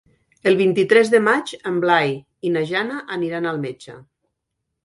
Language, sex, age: Catalan, female, 60-69